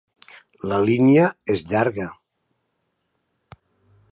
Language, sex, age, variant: Catalan, male, 60-69, Nord-Occidental